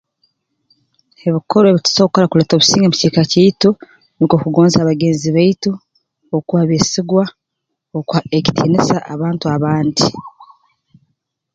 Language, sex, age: Tooro, female, 30-39